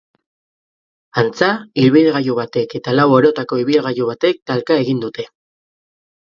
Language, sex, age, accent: Basque, male, 19-29, Mendebalekoa (Araba, Bizkaia, Gipuzkoako mendebaleko herri batzuk)